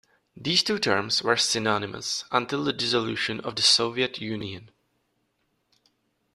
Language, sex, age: English, male, 19-29